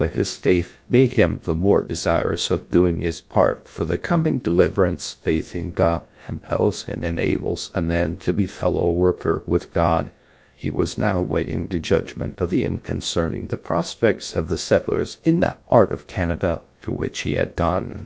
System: TTS, GlowTTS